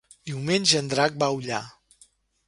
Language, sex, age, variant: Catalan, male, 60-69, Central